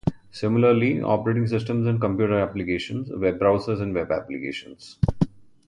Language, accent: English, India and South Asia (India, Pakistan, Sri Lanka)